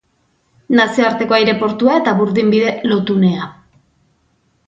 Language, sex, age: Basque, female, 40-49